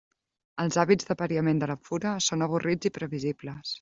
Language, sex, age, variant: Catalan, female, 30-39, Central